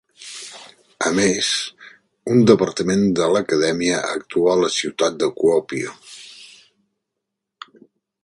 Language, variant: Catalan, Central